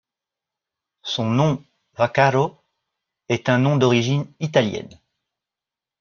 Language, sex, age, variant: French, male, 40-49, Français de métropole